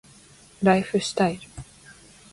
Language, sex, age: Japanese, female, 19-29